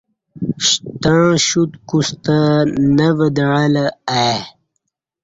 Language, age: Kati, 19-29